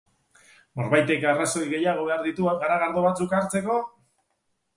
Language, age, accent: Basque, 40-49, Mendebalekoa (Araba, Bizkaia, Gipuzkoako mendebaleko herri batzuk)